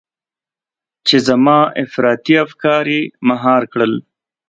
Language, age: Pashto, 30-39